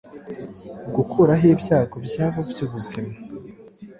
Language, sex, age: Kinyarwanda, male, 19-29